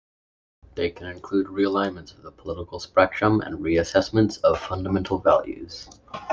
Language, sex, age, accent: English, male, 19-29, Canadian English